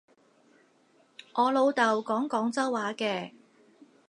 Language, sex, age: Cantonese, female, 40-49